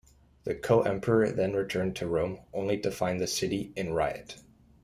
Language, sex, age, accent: English, male, 19-29, Canadian English